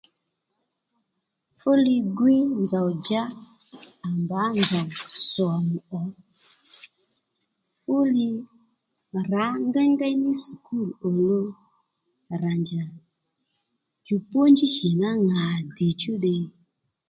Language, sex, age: Lendu, female, 30-39